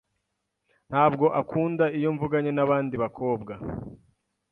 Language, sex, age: Kinyarwanda, male, 19-29